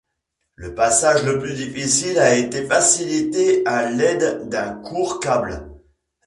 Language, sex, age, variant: French, male, 40-49, Français de métropole